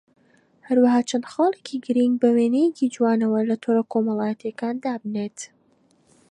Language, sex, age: Central Kurdish, female, 19-29